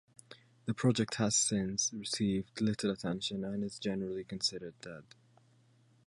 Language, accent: English, United States English